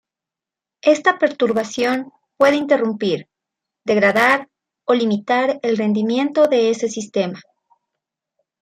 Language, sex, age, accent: Spanish, female, 30-39, Andino-Pacífico: Colombia, Perú, Ecuador, oeste de Bolivia y Venezuela andina